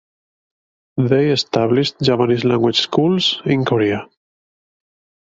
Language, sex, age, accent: English, male, 30-39, England English